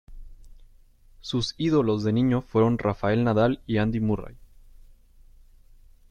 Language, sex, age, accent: Spanish, male, 19-29, México